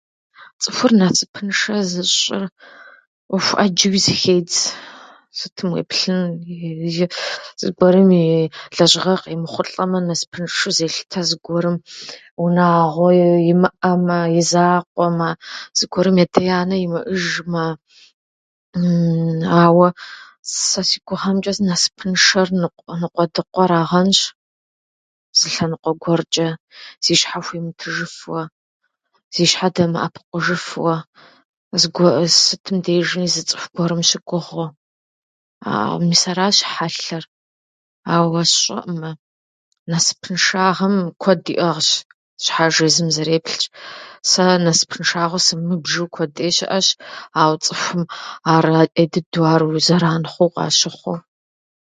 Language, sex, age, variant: Kabardian, female, 30-39, Адыгэбзэ (Къэбэрдей, Кирил, псоми зэдай)